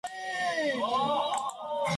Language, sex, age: English, female, 19-29